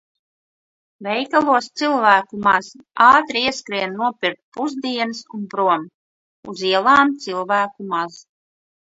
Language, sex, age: Latvian, female, 40-49